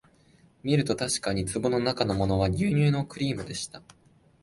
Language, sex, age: Japanese, male, 19-29